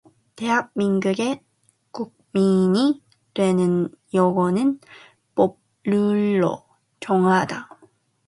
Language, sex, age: Korean, female, 19-29